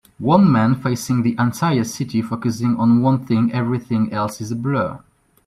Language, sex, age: English, male, 19-29